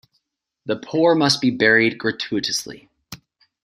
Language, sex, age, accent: English, male, 19-29, United States English